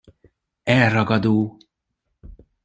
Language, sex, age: Hungarian, male, 30-39